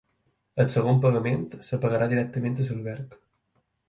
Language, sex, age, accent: Catalan, male, under 19, mallorquí